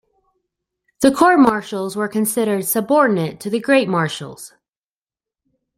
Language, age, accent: English, 30-39, United States English